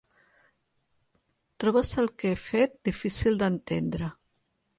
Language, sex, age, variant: Catalan, female, 40-49, Central